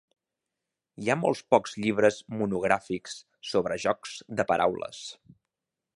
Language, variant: Catalan, Central